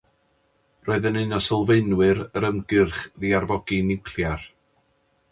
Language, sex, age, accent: Welsh, male, 40-49, Y Deyrnas Unedig Cymraeg